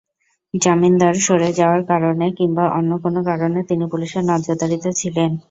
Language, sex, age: Bengali, female, 19-29